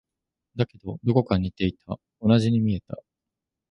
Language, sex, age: Japanese, male, 19-29